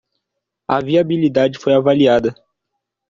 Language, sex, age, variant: Portuguese, male, 19-29, Portuguese (Brasil)